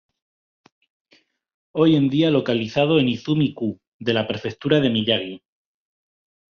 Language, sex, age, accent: Spanish, male, 19-29, España: Centro-Sur peninsular (Madrid, Toledo, Castilla-La Mancha)